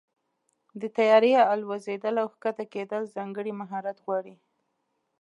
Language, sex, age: Pashto, female, 19-29